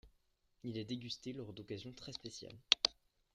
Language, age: French, under 19